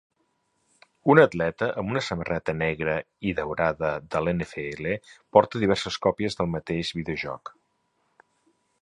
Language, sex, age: Catalan, male, 50-59